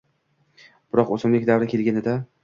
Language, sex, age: Uzbek, male, under 19